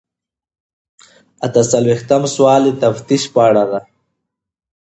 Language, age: Pashto, 19-29